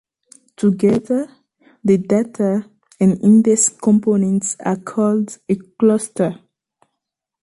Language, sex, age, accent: English, female, 19-29, Canadian English